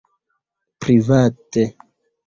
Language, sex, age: Esperanto, male, 30-39